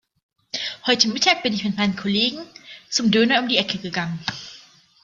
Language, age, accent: German, 19-29, Deutschland Deutsch